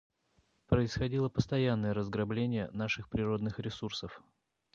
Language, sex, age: Russian, male, 40-49